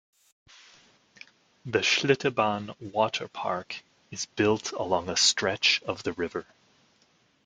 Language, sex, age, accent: English, male, 30-39, United States English